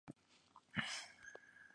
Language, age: English, 19-29